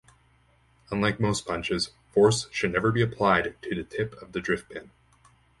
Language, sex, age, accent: English, male, 19-29, Canadian English